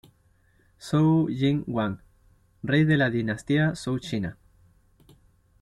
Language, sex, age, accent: Spanish, male, 19-29, Chileno: Chile, Cuyo